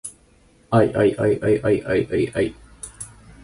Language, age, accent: Japanese, 19-29, 標準語